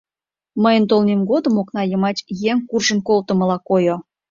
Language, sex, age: Mari, female, 30-39